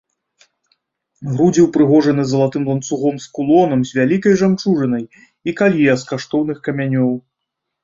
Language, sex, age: Belarusian, male, 40-49